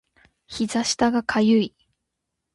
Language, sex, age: Japanese, female, 19-29